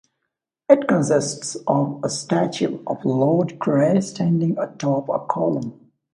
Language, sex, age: English, male, 19-29